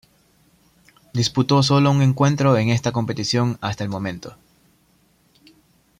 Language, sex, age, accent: Spanish, male, 19-29, Andino-Pacífico: Colombia, Perú, Ecuador, oeste de Bolivia y Venezuela andina